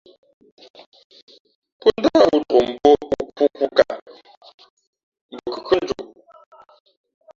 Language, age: Fe'fe', 50-59